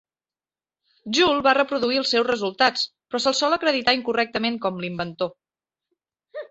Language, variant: Catalan, Central